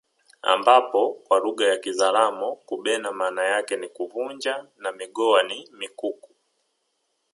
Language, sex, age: Swahili, male, 30-39